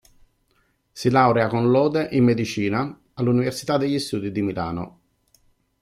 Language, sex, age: Italian, male, 50-59